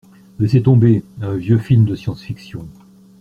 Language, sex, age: French, male, 60-69